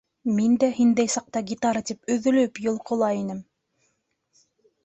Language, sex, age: Bashkir, female, 19-29